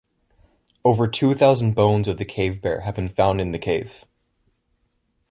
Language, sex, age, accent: English, male, under 19, United States English